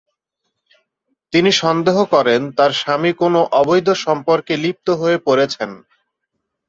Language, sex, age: Bengali, male, 19-29